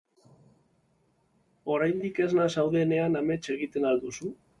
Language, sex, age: Basque, male, 30-39